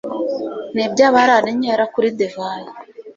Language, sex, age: Kinyarwanda, female, 30-39